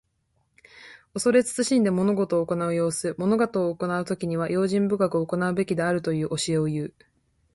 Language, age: Japanese, 19-29